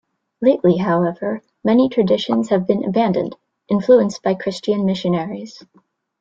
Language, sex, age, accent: English, female, 30-39, United States English